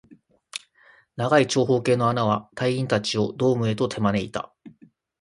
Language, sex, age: Japanese, male, 30-39